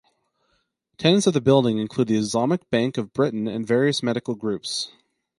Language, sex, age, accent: English, male, 30-39, United States English